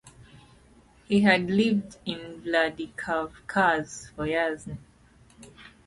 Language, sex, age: English, female, 19-29